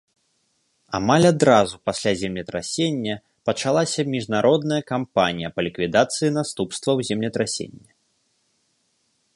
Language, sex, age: Belarusian, male, 19-29